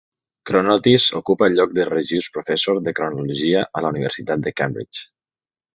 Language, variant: Catalan, Nord-Occidental